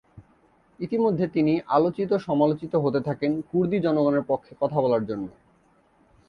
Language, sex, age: Bengali, male, 19-29